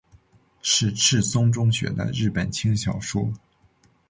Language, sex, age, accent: Chinese, male, under 19, 出生地：黑龙江省